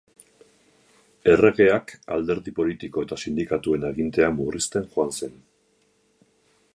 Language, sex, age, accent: Basque, male, 50-59, Erdialdekoa edo Nafarra (Gipuzkoa, Nafarroa)